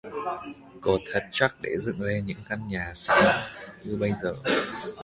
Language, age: Vietnamese, 19-29